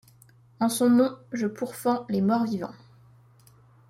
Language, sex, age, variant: French, female, 19-29, Français de métropole